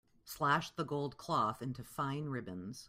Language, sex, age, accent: English, female, 40-49, United States English